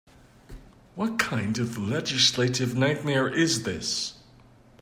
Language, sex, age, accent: English, male, 40-49, United States English